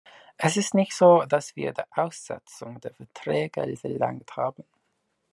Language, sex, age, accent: German, male, 19-29, Britisches Deutsch